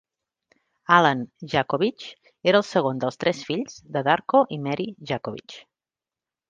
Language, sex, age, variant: Catalan, female, 40-49, Central